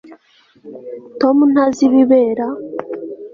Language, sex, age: Kinyarwanda, female, 19-29